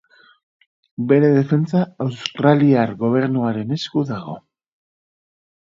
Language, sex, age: Basque, male, 30-39